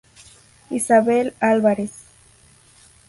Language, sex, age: Spanish, female, under 19